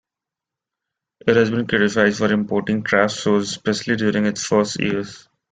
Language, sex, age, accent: English, male, 19-29, India and South Asia (India, Pakistan, Sri Lanka)